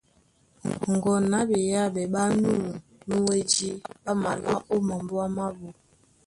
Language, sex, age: Duala, female, 19-29